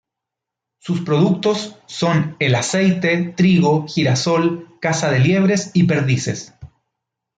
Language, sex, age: Spanish, male, 30-39